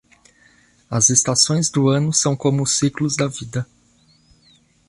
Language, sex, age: Portuguese, male, 30-39